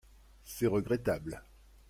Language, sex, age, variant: French, male, 50-59, Français de métropole